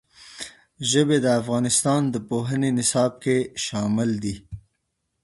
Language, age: Pashto, 30-39